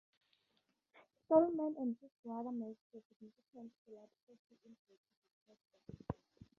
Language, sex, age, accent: English, female, 19-29, Southern African (South Africa, Zimbabwe, Namibia)